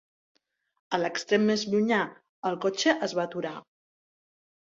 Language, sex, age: Catalan, female, 60-69